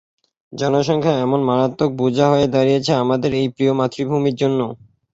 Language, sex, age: Bengali, male, 19-29